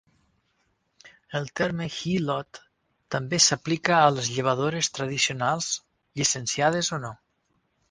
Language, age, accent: Catalan, 50-59, Tortosí